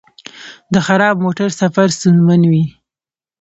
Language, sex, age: Pashto, female, 19-29